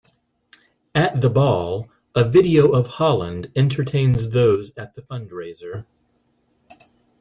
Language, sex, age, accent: English, male, 40-49, United States English